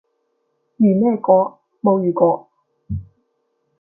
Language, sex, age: Cantonese, female, 19-29